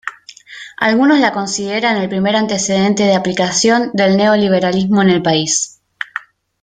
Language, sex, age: Spanish, female, 19-29